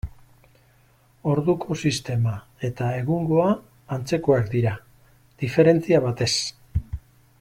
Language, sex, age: Basque, male, 60-69